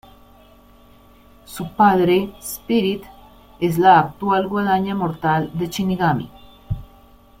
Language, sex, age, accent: Spanish, female, 50-59, Andino-Pacífico: Colombia, Perú, Ecuador, oeste de Bolivia y Venezuela andina